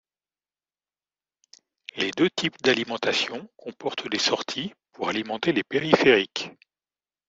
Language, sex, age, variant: French, male, 50-59, Français de métropole